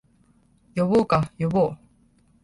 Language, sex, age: Japanese, female, under 19